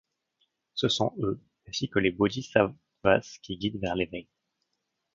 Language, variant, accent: French, Français d'Amérique du Nord, Français du Canada